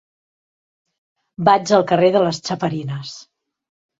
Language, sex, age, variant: Catalan, female, 50-59, Central